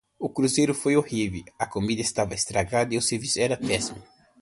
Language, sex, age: Portuguese, male, 50-59